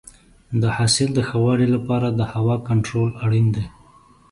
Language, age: Pashto, 30-39